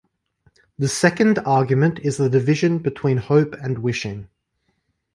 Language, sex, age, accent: English, male, 19-29, Australian English